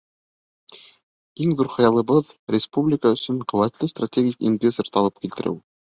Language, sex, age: Bashkir, male, 19-29